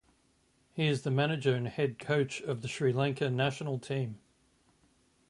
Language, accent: English, Australian English